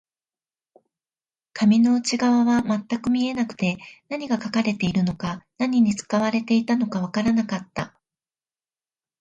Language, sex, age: Japanese, female, 40-49